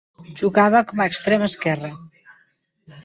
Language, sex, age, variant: Catalan, female, 50-59, Nord-Occidental